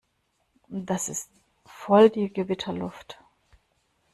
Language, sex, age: German, female, 40-49